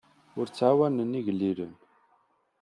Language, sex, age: Kabyle, male, 30-39